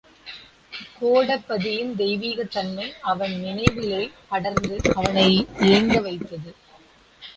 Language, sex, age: Tamil, female, 19-29